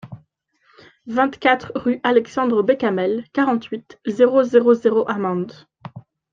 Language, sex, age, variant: French, female, 19-29, Français de métropole